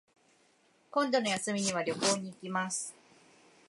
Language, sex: Japanese, female